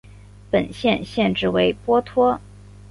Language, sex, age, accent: Chinese, female, 19-29, 出生地：广东省